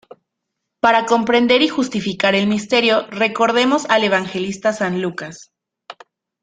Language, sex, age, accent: Spanish, female, 19-29, México